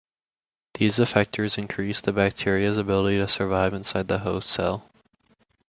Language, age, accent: English, under 19, United States English